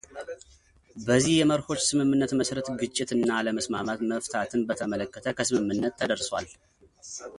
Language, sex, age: Amharic, male, 30-39